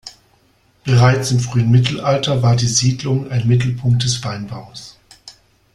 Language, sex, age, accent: German, male, 50-59, Deutschland Deutsch